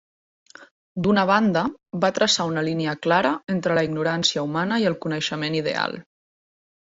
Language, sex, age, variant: Catalan, female, 30-39, Central